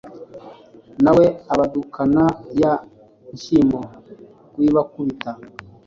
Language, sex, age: Kinyarwanda, male, 40-49